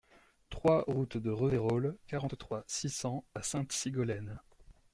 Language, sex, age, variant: French, male, 19-29, Français de métropole